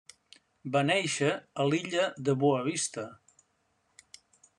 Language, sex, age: Catalan, male, 70-79